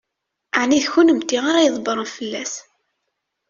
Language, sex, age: Kabyle, female, 30-39